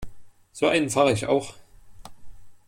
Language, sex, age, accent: German, male, 19-29, Deutschland Deutsch